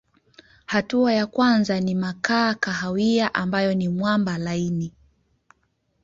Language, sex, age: Swahili, female, 19-29